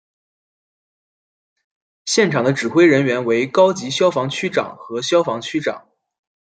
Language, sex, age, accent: Chinese, male, 19-29, 出生地：辽宁省